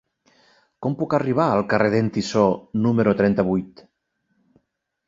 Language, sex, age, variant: Catalan, male, 40-49, Nord-Occidental